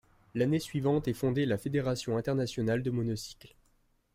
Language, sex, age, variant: French, male, 19-29, Français de métropole